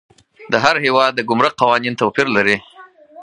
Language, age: Pashto, 40-49